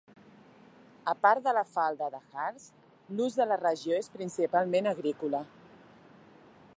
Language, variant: Catalan, Central